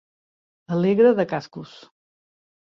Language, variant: Catalan, Central